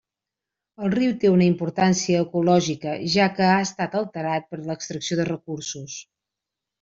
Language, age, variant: Catalan, 40-49, Central